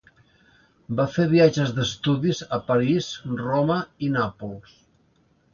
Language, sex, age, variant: Catalan, male, 50-59, Central